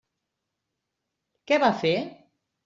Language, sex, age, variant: Catalan, female, 50-59, Central